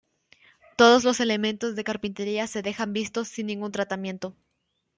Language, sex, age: Spanish, female, under 19